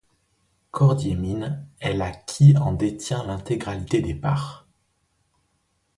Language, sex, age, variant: French, male, 40-49, Français de métropole